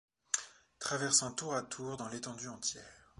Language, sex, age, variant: French, male, 19-29, Français de métropole